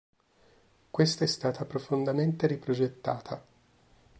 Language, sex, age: Italian, male, 19-29